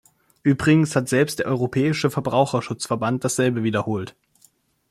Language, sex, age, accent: German, male, 19-29, Deutschland Deutsch